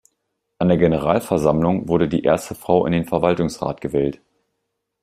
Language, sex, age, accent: German, male, 30-39, Deutschland Deutsch